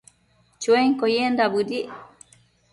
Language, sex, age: Matsés, female, 30-39